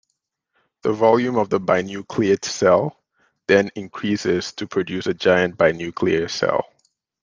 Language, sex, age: English, male, 30-39